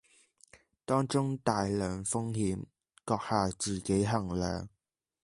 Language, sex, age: Cantonese, male, under 19